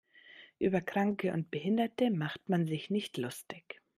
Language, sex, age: German, female, 30-39